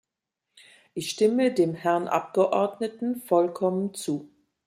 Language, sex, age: German, female, 50-59